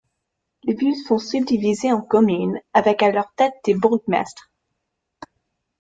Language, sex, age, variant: French, female, 19-29, Français de métropole